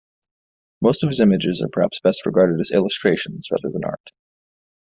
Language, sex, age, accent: English, male, 19-29, United States English